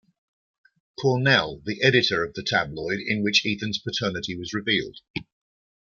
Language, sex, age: English, male, 60-69